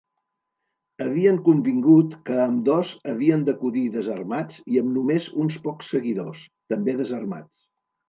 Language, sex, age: Catalan, male, 80-89